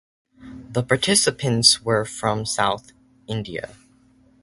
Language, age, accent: English, under 19, United States English